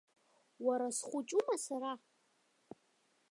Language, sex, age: Abkhazian, female, under 19